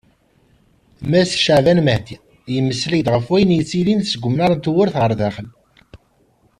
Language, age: Kabyle, 40-49